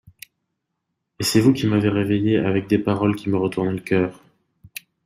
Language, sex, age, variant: French, male, 30-39, Français de métropole